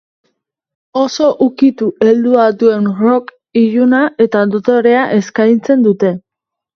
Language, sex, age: Basque, female, 19-29